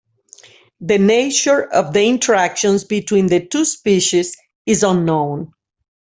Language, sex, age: English, female, 60-69